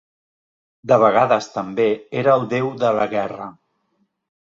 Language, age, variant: Catalan, 40-49, Central